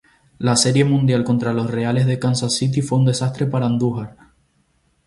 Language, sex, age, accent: Spanish, male, 19-29, España: Islas Canarias